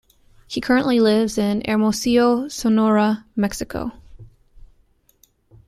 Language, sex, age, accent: English, female, 19-29, United States English